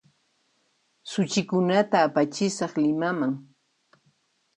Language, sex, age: Puno Quechua, female, 19-29